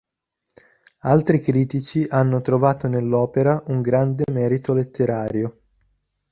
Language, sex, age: Italian, male, 19-29